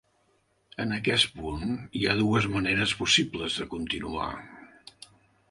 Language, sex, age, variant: Catalan, male, 70-79, Central